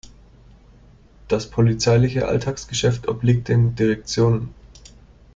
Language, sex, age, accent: German, male, 19-29, Deutschland Deutsch